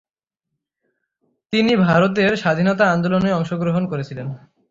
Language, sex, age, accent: Bengali, male, under 19, চলিত